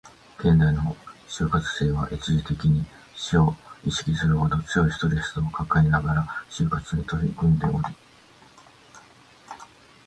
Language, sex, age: Japanese, male, 50-59